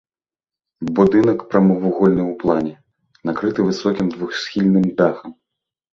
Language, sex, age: Belarusian, male, 30-39